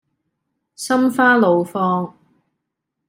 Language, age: Cantonese, 19-29